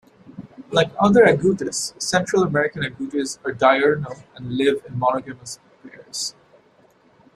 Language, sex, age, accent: English, male, 30-39, India and South Asia (India, Pakistan, Sri Lanka)